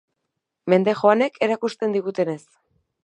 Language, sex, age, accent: Basque, female, 30-39, Erdialdekoa edo Nafarra (Gipuzkoa, Nafarroa)